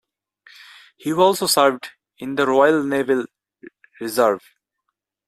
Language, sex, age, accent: English, male, 19-29, India and South Asia (India, Pakistan, Sri Lanka); bangladesh